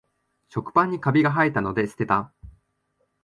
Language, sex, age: Japanese, male, 19-29